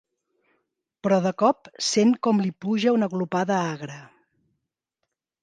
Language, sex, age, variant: Catalan, female, 50-59, Central